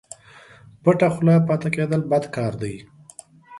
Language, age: Pashto, 30-39